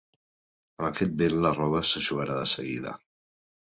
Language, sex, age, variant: Catalan, male, 40-49, Nord-Occidental